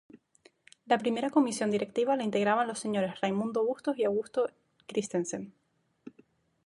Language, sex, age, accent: Spanish, female, 19-29, España: Islas Canarias